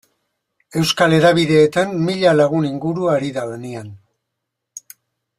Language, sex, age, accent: Basque, male, 60-69, Mendebalekoa (Araba, Bizkaia, Gipuzkoako mendebaleko herri batzuk)